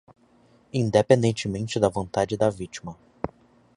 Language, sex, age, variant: Portuguese, male, 19-29, Portuguese (Brasil)